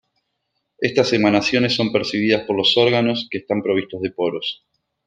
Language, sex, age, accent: Spanish, male, 30-39, Rioplatense: Argentina, Uruguay, este de Bolivia, Paraguay